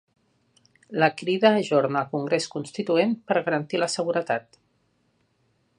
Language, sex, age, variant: Catalan, female, 50-59, Nord-Occidental